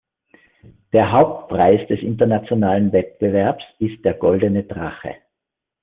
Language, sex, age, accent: German, male, 50-59, Österreichisches Deutsch